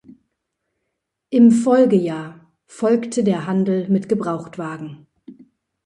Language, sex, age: German, female, 19-29